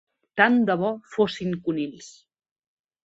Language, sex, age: Catalan, female, 40-49